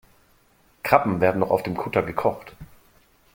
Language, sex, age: German, male, 40-49